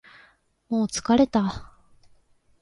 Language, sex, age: Japanese, female, 19-29